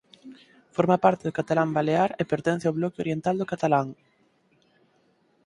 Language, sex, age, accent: Galician, male, 19-29, Normativo (estándar)